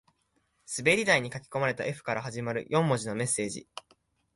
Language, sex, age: Japanese, male, 19-29